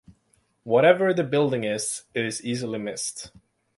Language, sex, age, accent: English, male, 19-29, Canadian English